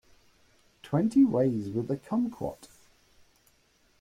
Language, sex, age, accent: English, male, 40-49, England English